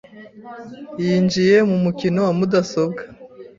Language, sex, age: Kinyarwanda, female, 30-39